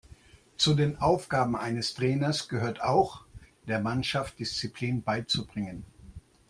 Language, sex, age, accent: German, male, 60-69, Deutschland Deutsch